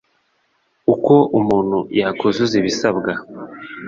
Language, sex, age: Kinyarwanda, male, 19-29